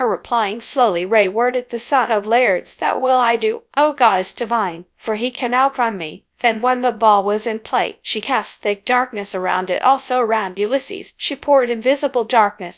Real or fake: fake